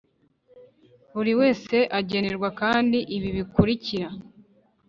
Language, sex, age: Kinyarwanda, female, 19-29